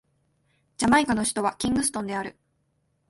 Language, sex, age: Japanese, female, 19-29